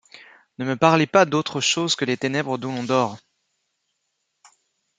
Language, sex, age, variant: French, male, 30-39, Français de métropole